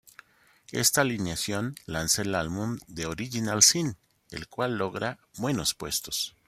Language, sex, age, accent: Spanish, male, 50-59, México